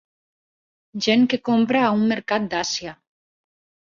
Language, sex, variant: Catalan, female, Nord-Occidental